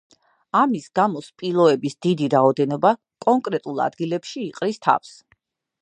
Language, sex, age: Georgian, female, 30-39